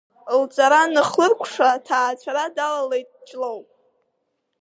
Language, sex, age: Abkhazian, female, under 19